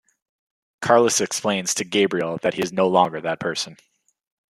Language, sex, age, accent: English, male, 19-29, Canadian English